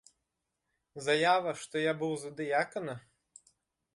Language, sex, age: Belarusian, male, 19-29